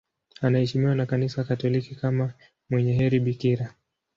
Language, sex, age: Swahili, male, 19-29